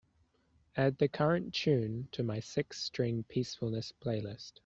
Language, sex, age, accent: English, male, 30-39, New Zealand English